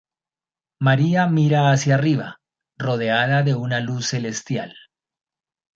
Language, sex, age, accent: Spanish, male, 50-59, Andino-Pacífico: Colombia, Perú, Ecuador, oeste de Bolivia y Venezuela andina